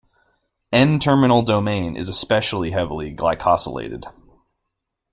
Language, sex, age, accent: English, male, 19-29, United States English